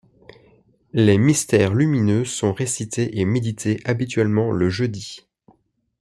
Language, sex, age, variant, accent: French, male, 19-29, Français d'Europe, Français de Belgique